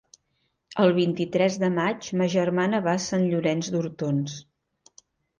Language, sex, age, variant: Catalan, female, 50-59, Central